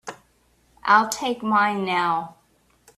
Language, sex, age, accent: English, female, 40-49, United States English